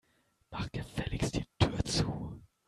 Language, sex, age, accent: German, male, 19-29, Deutschland Deutsch